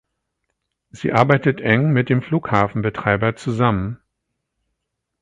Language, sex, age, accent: German, male, 40-49, Deutschland Deutsch